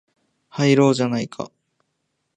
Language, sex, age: Japanese, male, 19-29